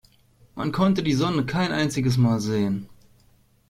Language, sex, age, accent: German, male, 30-39, Deutschland Deutsch